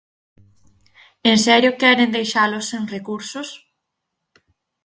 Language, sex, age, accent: Galician, female, 19-29, Atlántico (seseo e gheada)